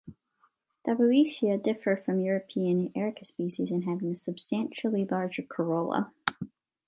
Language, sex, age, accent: English, female, 19-29, United States English